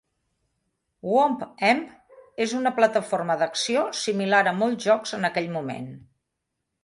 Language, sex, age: Catalan, female, 60-69